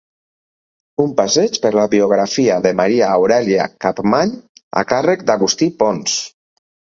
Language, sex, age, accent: Catalan, male, 30-39, apitxat